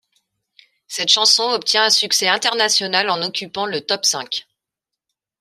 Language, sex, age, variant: French, female, 40-49, Français de métropole